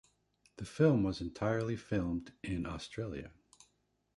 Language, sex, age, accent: English, male, 60-69, United States English